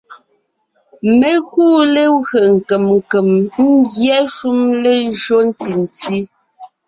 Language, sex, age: Ngiemboon, female, 30-39